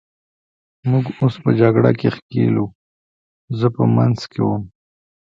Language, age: Pashto, 19-29